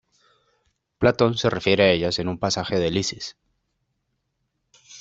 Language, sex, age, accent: Spanish, male, 30-39, Caribe: Cuba, Venezuela, Puerto Rico, República Dominicana, Panamá, Colombia caribeña, México caribeño, Costa del golfo de México